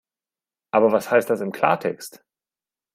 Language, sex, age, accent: German, male, 19-29, Deutschland Deutsch